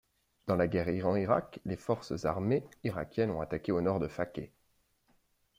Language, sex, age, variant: French, male, 30-39, Français de métropole